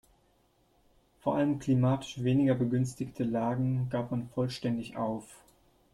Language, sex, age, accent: German, male, 19-29, Deutschland Deutsch